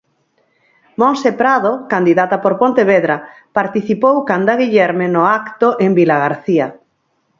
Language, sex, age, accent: Galician, female, 50-59, Normativo (estándar)